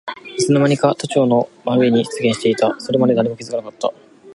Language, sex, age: Japanese, male, 19-29